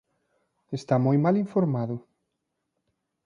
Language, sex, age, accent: Galician, male, 19-29, Atlántico (seseo e gheada)